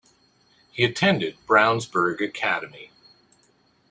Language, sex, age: English, male, 50-59